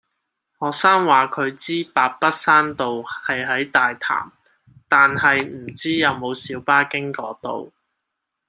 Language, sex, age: Cantonese, male, 19-29